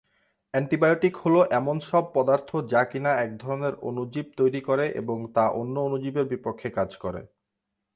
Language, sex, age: Bengali, male, 19-29